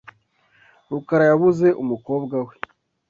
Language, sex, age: Kinyarwanda, male, 19-29